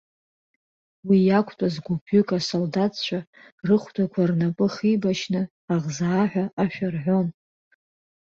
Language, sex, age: Abkhazian, female, 19-29